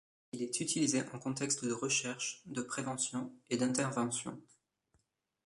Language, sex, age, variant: French, male, 19-29, Français de métropole